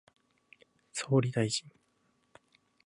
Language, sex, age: Japanese, male, 19-29